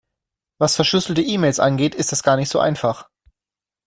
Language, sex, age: German, male, 19-29